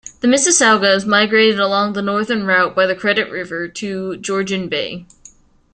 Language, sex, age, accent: English, female, 19-29, United States English